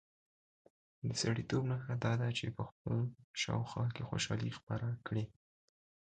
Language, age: Pashto, under 19